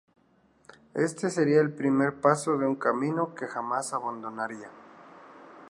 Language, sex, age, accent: Spanish, male, 30-39, México